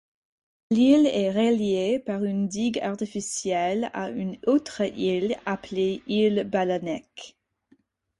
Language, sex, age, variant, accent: French, female, 19-29, Français d'Amérique du Nord, Français des États-Unis